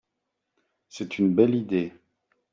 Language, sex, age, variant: French, male, 40-49, Français de métropole